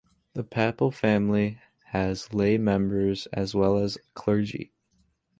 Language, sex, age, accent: English, male, under 19, United States English